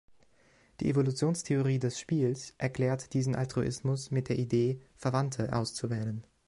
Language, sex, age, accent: German, male, 19-29, Deutschland Deutsch